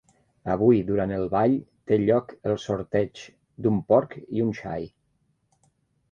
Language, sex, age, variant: Catalan, male, 50-59, Nord-Occidental